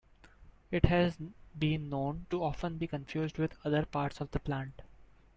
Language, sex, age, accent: English, male, 19-29, India and South Asia (India, Pakistan, Sri Lanka)